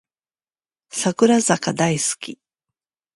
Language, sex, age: Japanese, female, 40-49